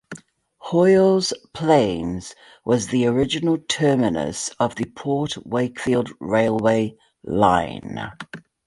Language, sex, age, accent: English, female, 50-59, New Zealand English